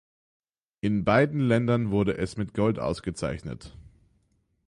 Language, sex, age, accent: German, male, under 19, Deutschland Deutsch; Österreichisches Deutsch